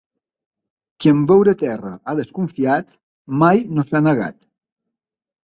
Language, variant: Catalan, Balear